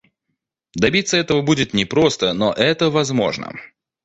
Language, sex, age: Russian, male, 30-39